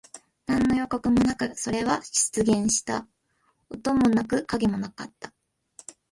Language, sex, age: Japanese, female, 19-29